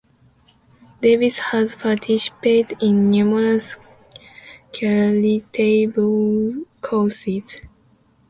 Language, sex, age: English, female, 19-29